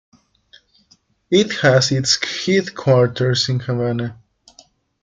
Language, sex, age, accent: English, female, 19-29, United States English